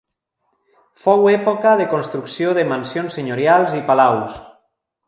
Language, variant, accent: Catalan, Alacantí, valencià